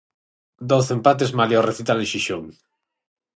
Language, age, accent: Galician, 30-39, Central (gheada); Normativo (estándar); Neofalante